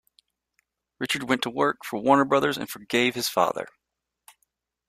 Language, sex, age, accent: English, male, 40-49, United States English